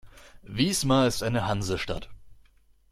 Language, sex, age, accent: German, male, 19-29, Deutschland Deutsch